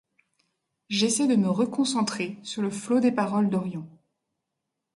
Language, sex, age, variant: French, female, 30-39, Français de métropole